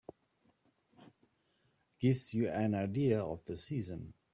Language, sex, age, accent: English, male, 60-69, Southern African (South Africa, Zimbabwe, Namibia)